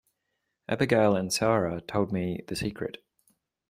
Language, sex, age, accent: English, male, 40-49, Australian English